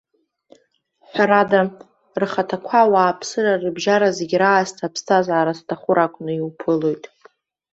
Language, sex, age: Abkhazian, female, under 19